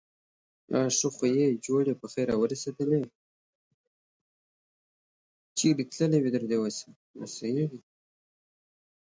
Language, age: English, 30-39